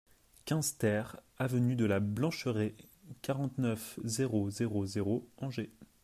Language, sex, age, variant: French, male, 19-29, Français de métropole